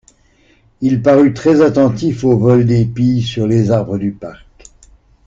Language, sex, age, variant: French, male, 60-69, Français de métropole